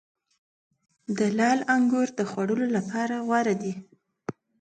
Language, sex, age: Pashto, female, 19-29